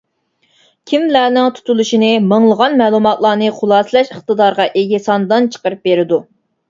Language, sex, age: Uyghur, female, 19-29